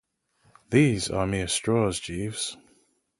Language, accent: English, England English